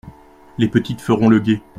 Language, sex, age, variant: French, male, 30-39, Français de métropole